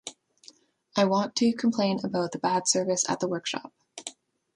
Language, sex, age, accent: English, female, 19-29, Canadian English